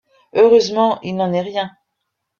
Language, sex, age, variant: French, female, 50-59, Français de métropole